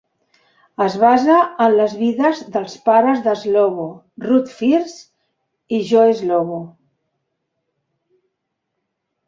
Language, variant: Catalan, Central